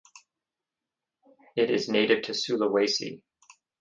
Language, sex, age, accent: English, male, 50-59, United States English